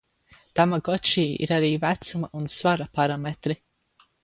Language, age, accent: Latvian, under 19, Vidzemes